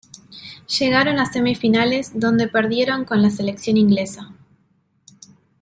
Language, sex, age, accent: Spanish, female, 19-29, Rioplatense: Argentina, Uruguay, este de Bolivia, Paraguay